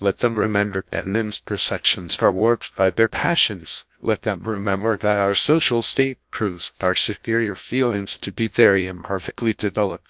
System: TTS, GlowTTS